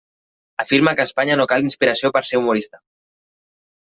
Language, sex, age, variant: Catalan, male, 19-29, Central